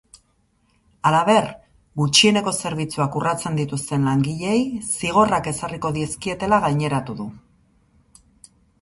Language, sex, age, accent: Basque, female, 40-49, Erdialdekoa edo Nafarra (Gipuzkoa, Nafarroa)